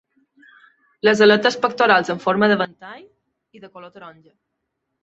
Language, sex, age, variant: Catalan, female, 30-39, Balear